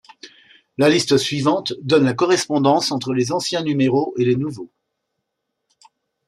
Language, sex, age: French, male, 60-69